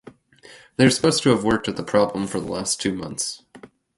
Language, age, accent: English, 30-39, United States English